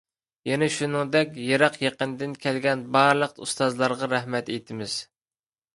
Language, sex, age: Uyghur, male, 30-39